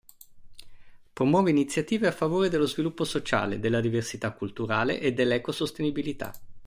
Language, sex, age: Italian, male, 50-59